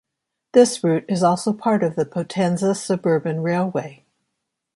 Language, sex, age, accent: English, female, 60-69, United States English